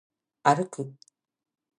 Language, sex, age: Japanese, female, 50-59